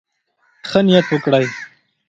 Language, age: Pashto, 19-29